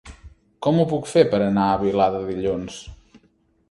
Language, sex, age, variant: Catalan, male, 30-39, Central